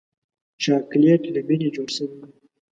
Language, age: Pashto, 19-29